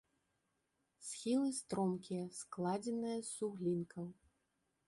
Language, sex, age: Belarusian, female, 40-49